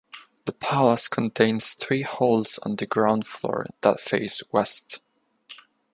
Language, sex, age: English, male, 19-29